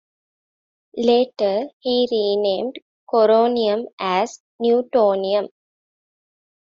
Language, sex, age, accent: English, female, 19-29, India and South Asia (India, Pakistan, Sri Lanka)